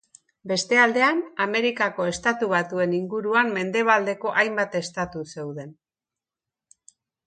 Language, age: Basque, 60-69